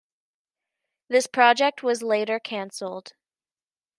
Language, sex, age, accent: English, male, 19-29, United States English